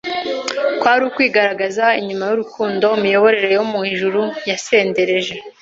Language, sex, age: Kinyarwanda, female, 19-29